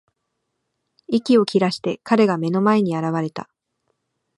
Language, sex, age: Japanese, female, 19-29